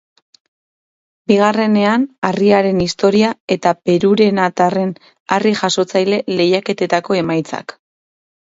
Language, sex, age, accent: Basque, female, 30-39, Mendebalekoa (Araba, Bizkaia, Gipuzkoako mendebaleko herri batzuk)